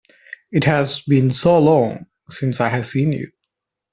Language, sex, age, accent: English, male, 19-29, India and South Asia (India, Pakistan, Sri Lanka)